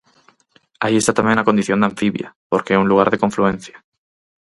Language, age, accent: Galician, 19-29, Normativo (estándar)